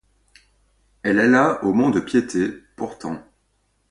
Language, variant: French, Français de métropole